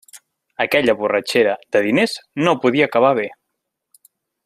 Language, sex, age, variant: Catalan, male, 30-39, Nord-Occidental